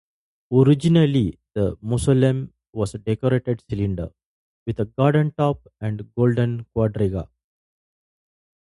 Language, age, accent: English, 40-49, India and South Asia (India, Pakistan, Sri Lanka)